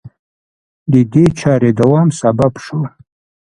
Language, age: Pashto, 70-79